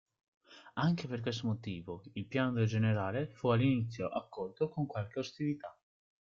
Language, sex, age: Italian, male, under 19